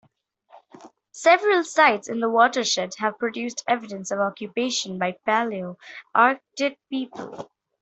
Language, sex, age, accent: English, female, under 19, India and South Asia (India, Pakistan, Sri Lanka)